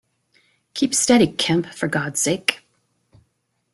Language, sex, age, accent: English, female, 40-49, United States English